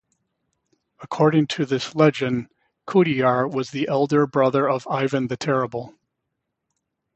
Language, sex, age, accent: English, male, 60-69, United States English